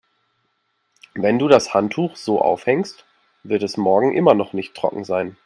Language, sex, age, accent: German, male, 30-39, Deutschland Deutsch